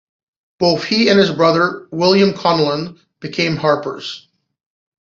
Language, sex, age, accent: English, male, 40-49, Canadian English